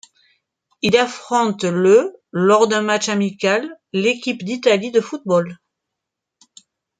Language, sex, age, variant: French, female, 40-49, Français de métropole